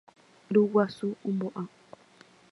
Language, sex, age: Guarani, female, 19-29